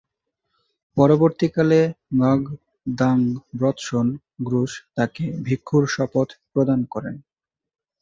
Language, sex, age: Bengali, male, 19-29